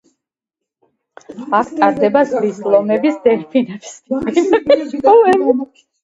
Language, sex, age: Georgian, female, 50-59